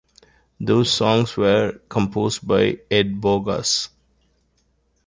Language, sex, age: English, male, 40-49